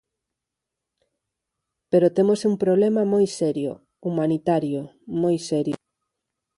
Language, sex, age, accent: Galician, female, 40-49, Normativo (estándar)